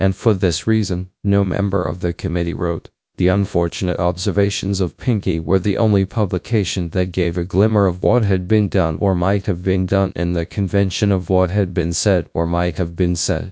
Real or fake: fake